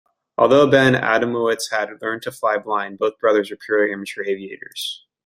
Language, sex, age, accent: English, male, 19-29, United States English